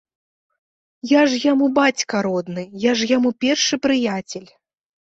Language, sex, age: Belarusian, female, 19-29